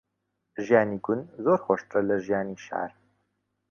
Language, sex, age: Central Kurdish, male, 19-29